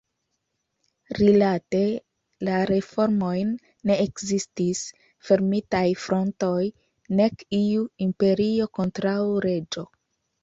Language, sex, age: Esperanto, female, 19-29